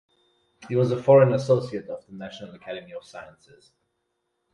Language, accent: English, German